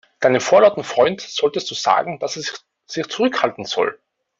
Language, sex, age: German, male, under 19